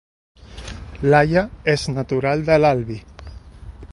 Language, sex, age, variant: Catalan, male, 40-49, Central